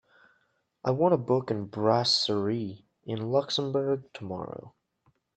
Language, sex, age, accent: English, male, 19-29, United States English